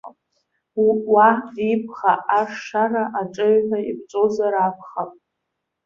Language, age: Abkhazian, under 19